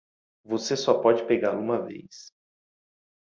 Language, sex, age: Portuguese, male, 30-39